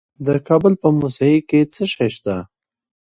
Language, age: Pashto, 19-29